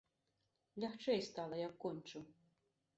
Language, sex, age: Belarusian, female, 50-59